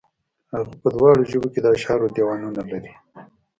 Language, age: Pashto, 40-49